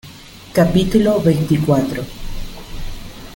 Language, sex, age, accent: Spanish, female, 40-49, Caribe: Cuba, Venezuela, Puerto Rico, República Dominicana, Panamá, Colombia caribeña, México caribeño, Costa del golfo de México